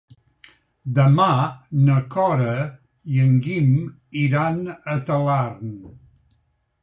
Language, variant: Catalan, Central